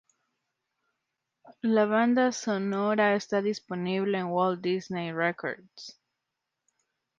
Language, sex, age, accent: Spanish, female, 30-39, Andino-Pacífico: Colombia, Perú, Ecuador, oeste de Bolivia y Venezuela andina